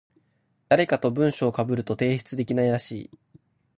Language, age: Japanese, under 19